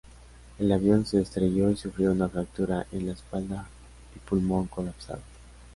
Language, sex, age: Spanish, male, 19-29